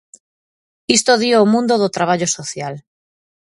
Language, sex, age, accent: Galician, female, 40-49, Normativo (estándar)